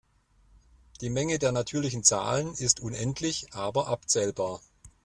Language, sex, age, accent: German, male, 40-49, Deutschland Deutsch